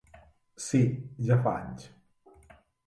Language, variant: Catalan, Central